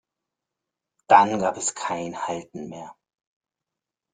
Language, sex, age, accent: German, male, 50-59, Deutschland Deutsch